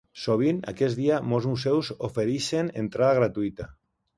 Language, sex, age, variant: Catalan, male, 50-59, Alacantí